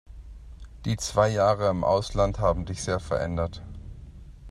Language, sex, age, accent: German, male, 30-39, Deutschland Deutsch